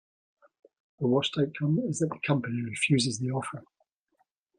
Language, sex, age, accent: English, male, 50-59, Scottish English